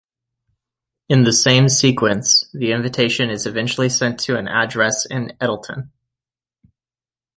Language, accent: English, United States English